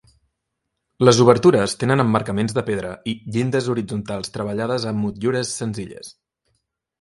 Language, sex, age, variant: Catalan, male, 30-39, Central